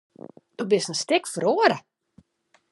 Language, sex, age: Western Frisian, female, 30-39